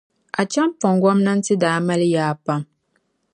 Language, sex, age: Dagbani, female, 19-29